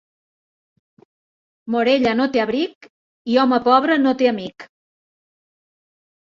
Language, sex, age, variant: Catalan, female, 50-59, Central